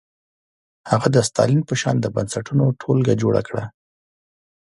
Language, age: Pashto, 30-39